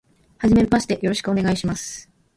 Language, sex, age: Japanese, female, 19-29